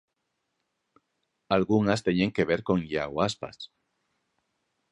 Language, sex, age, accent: Galician, male, 40-49, Normativo (estándar)